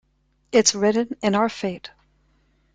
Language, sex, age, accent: English, female, 50-59, United States English